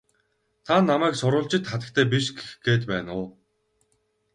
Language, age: Mongolian, 19-29